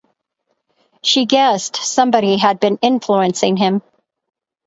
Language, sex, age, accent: English, female, 60-69, United States English